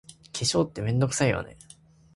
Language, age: Japanese, 19-29